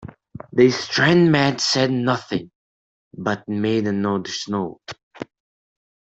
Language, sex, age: English, male, under 19